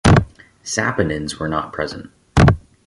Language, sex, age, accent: English, male, 19-29, United States English